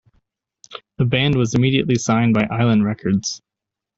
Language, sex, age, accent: English, male, 30-39, United States English